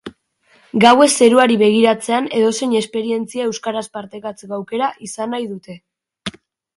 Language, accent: Basque, Mendebalekoa (Araba, Bizkaia, Gipuzkoako mendebaleko herri batzuk)